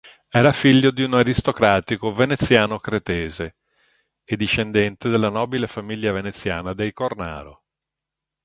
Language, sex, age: Italian, male, 50-59